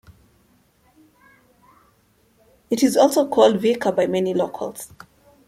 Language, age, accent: English, 30-39, England English